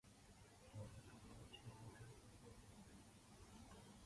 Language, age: English, 19-29